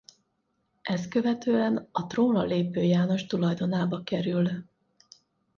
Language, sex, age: Hungarian, female, 50-59